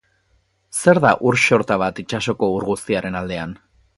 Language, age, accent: Basque, 19-29, Erdialdekoa edo Nafarra (Gipuzkoa, Nafarroa)